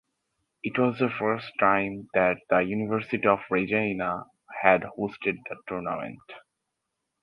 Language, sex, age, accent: English, male, 19-29, United States English